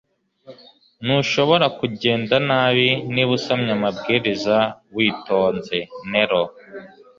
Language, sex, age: Kinyarwanda, male, 19-29